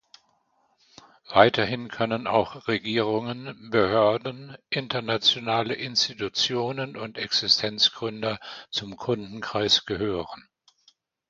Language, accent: German, Deutschland Deutsch